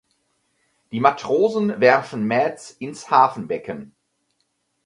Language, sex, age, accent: German, male, 50-59, Deutschland Deutsch